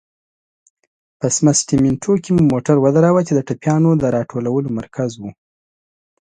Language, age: Pashto, 30-39